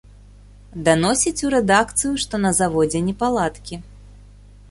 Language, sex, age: Belarusian, female, 30-39